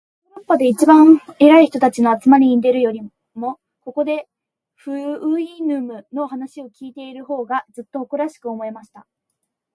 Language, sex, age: Japanese, female, under 19